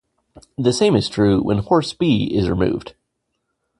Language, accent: English, United States English